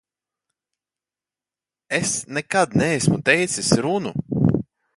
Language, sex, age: Latvian, male, 19-29